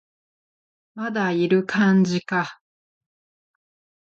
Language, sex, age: Japanese, female, 40-49